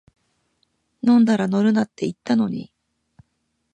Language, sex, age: Japanese, female, 40-49